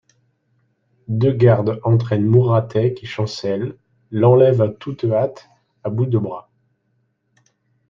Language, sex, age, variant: French, male, 50-59, Français de métropole